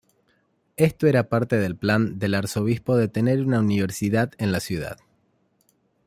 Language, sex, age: Spanish, male, 30-39